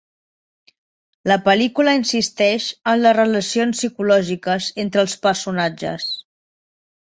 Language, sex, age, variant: Catalan, female, 30-39, Septentrional